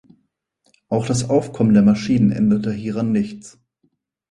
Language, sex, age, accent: German, male, 19-29, Deutschland Deutsch